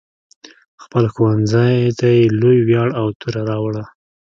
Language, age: Pashto, 19-29